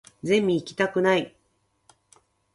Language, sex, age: Japanese, female, 40-49